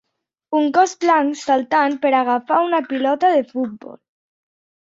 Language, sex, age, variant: Catalan, male, 40-49, Septentrional